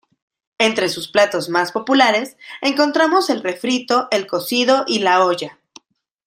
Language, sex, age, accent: Spanish, female, 30-39, México